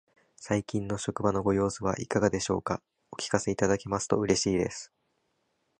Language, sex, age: Japanese, male, 19-29